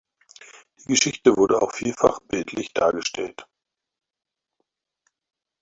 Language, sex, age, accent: German, male, 50-59, Deutschland Deutsch